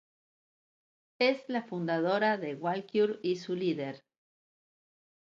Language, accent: Spanish, Rioplatense: Argentina, Uruguay, este de Bolivia, Paraguay